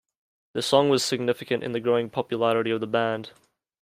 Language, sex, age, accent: English, male, 19-29, Australian English